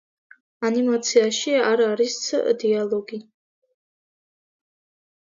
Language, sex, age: Georgian, female, under 19